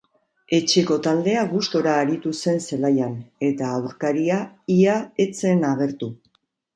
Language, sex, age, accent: Basque, female, 60-69, Mendebalekoa (Araba, Bizkaia, Gipuzkoako mendebaleko herri batzuk)